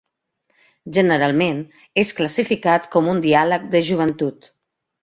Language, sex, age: Catalan, female, 40-49